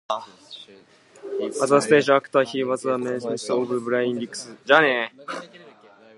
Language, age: English, 19-29